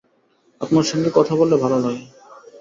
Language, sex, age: Bengali, male, 19-29